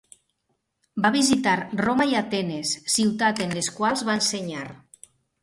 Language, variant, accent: Catalan, Nord-Occidental, nord-occidental